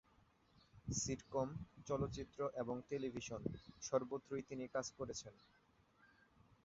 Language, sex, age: Bengali, male, 19-29